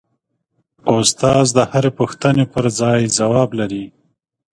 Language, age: Pashto, 30-39